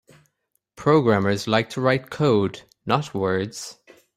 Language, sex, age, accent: English, male, 19-29, Irish English